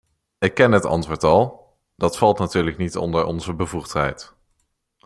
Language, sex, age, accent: Dutch, male, under 19, Nederlands Nederlands